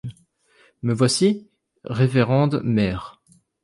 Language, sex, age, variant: French, male, 19-29, Français de métropole